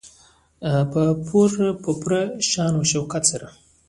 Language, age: Pashto, 19-29